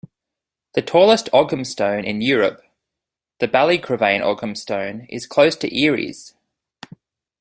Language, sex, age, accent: English, male, 19-29, Australian English